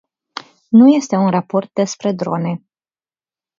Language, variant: Romanian, Romanian-Romania